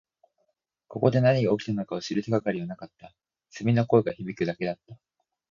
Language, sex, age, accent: Japanese, male, 19-29, 標準語; 東京